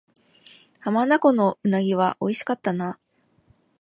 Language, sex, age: Japanese, female, 19-29